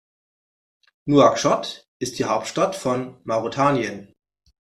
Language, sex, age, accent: German, male, 40-49, Deutschland Deutsch